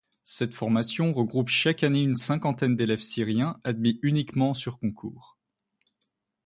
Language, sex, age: French, female, 19-29